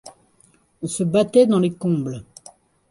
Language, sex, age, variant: French, female, 40-49, Français de métropole